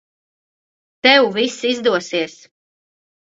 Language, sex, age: Latvian, female, 40-49